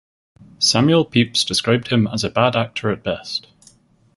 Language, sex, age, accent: English, male, under 19, England English